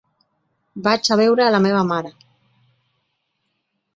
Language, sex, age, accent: Catalan, female, 40-49, valencià